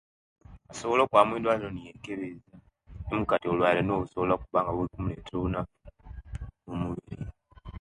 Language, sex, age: Kenyi, male, under 19